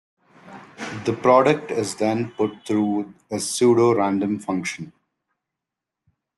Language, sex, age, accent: English, male, 30-39, England English